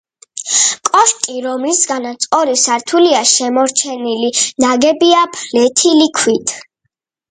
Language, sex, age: Georgian, female, under 19